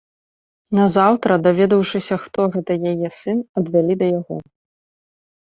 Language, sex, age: Belarusian, female, 19-29